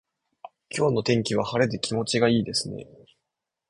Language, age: Japanese, 19-29